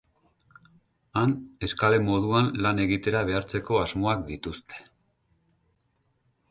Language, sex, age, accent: Basque, male, 40-49, Mendebalekoa (Araba, Bizkaia, Gipuzkoako mendebaleko herri batzuk)